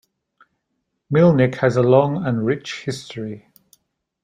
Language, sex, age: English, male, 60-69